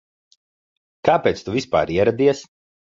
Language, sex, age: Latvian, male, 30-39